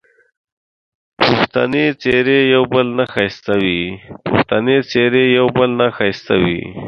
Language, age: Pashto, 30-39